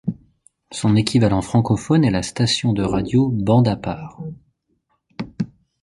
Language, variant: French, Français de métropole